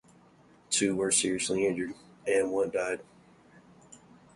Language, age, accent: English, 19-29, United States English